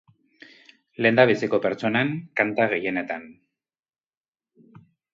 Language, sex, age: Basque, male, 50-59